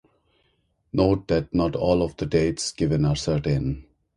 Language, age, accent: English, 50-59, India and South Asia (India, Pakistan, Sri Lanka)